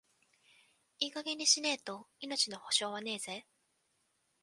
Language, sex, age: Japanese, female, 19-29